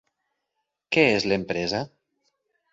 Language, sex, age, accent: Catalan, male, 40-49, valencià